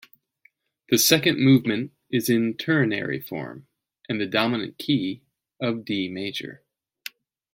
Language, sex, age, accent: English, male, 40-49, United States English